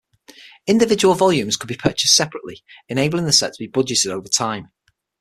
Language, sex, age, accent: English, male, 40-49, England English